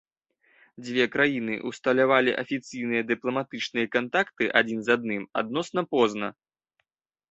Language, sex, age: Belarusian, male, 19-29